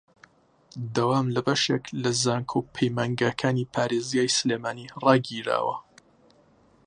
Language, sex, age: Central Kurdish, male, 19-29